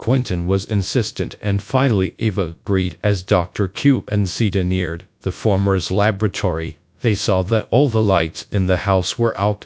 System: TTS, GradTTS